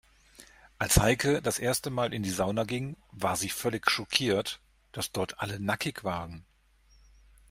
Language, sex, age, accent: German, male, 40-49, Deutschland Deutsch